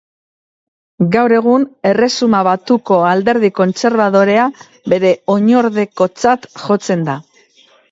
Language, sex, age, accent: Basque, female, 50-59, Mendebalekoa (Araba, Bizkaia, Gipuzkoako mendebaleko herri batzuk)